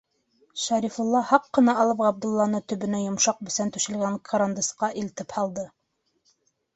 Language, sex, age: Bashkir, female, 19-29